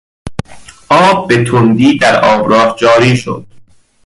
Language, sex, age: Persian, male, 19-29